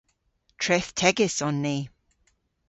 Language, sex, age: Cornish, female, 40-49